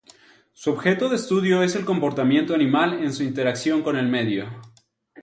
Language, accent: Spanish, México